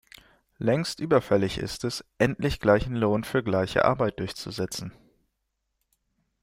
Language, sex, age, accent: German, male, 19-29, Deutschland Deutsch